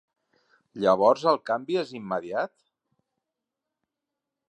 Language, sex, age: Catalan, male, 50-59